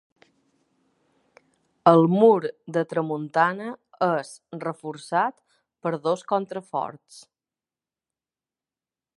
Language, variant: Catalan, Balear